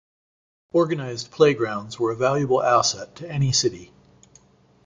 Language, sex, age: English, male, 40-49